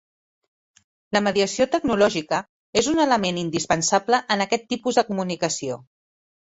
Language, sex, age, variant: Catalan, female, 50-59, Central